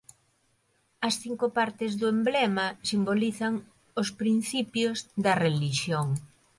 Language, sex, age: Galician, female, 50-59